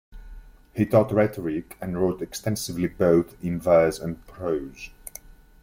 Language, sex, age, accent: English, male, 30-39, England English